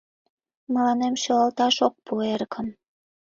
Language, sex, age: Mari, female, 19-29